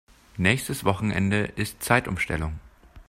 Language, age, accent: German, 30-39, Deutschland Deutsch